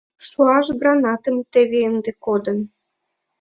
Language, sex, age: Mari, female, 19-29